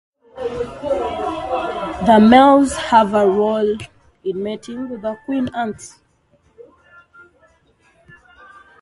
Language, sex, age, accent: English, female, 19-29, England English